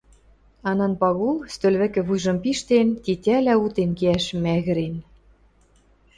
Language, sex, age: Western Mari, female, 40-49